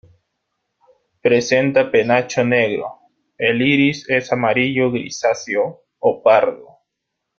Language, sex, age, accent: Spanish, male, 19-29, Andino-Pacífico: Colombia, Perú, Ecuador, oeste de Bolivia y Venezuela andina